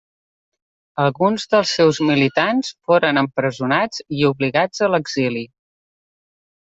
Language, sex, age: Catalan, female, 40-49